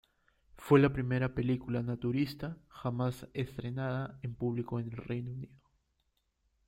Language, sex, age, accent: Spanish, male, 19-29, Andino-Pacífico: Colombia, Perú, Ecuador, oeste de Bolivia y Venezuela andina